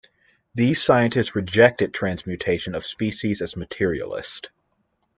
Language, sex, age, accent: English, male, 19-29, United States English